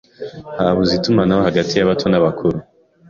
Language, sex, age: Kinyarwanda, male, 19-29